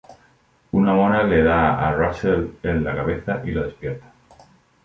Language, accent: Spanish, España: Sur peninsular (Andalucia, Extremadura, Murcia)